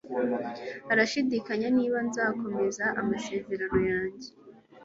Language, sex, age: Kinyarwanda, female, 19-29